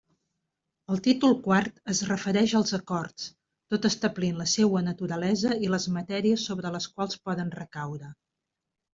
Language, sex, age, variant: Catalan, female, 50-59, Central